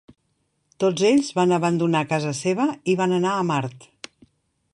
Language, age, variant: Catalan, 60-69, Central